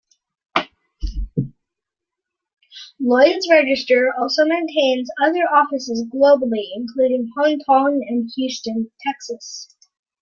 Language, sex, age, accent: English, female, under 19, Canadian English